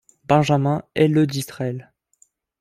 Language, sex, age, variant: French, male, 19-29, Français de métropole